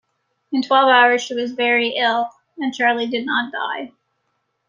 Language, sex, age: English, female, 30-39